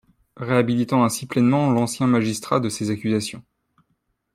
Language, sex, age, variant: French, male, 19-29, Français de métropole